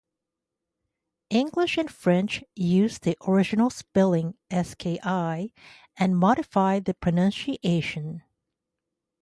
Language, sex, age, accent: English, female, 50-59, United States English